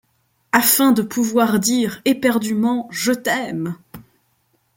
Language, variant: French, Français de métropole